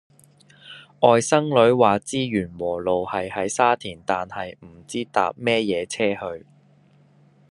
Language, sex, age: Cantonese, male, 30-39